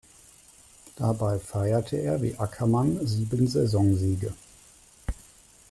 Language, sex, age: German, male, 40-49